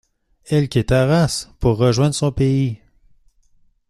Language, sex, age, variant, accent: French, male, 19-29, Français d'Amérique du Nord, Français du Canada